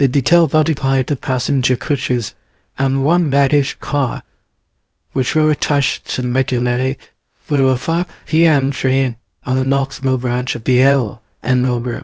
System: TTS, VITS